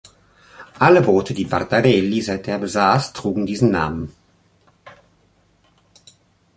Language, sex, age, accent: German, male, 50-59, Deutschland Deutsch